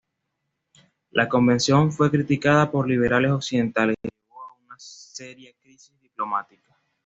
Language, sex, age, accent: Spanish, male, 19-29, Caribe: Cuba, Venezuela, Puerto Rico, República Dominicana, Panamá, Colombia caribeña, México caribeño, Costa del golfo de México